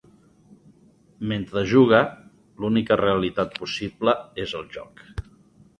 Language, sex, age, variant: Catalan, male, 50-59, Nord-Occidental